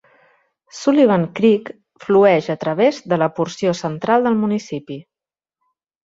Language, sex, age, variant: Catalan, female, 30-39, Central